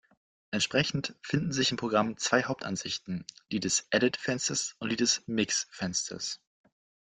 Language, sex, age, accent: German, male, 19-29, Deutschland Deutsch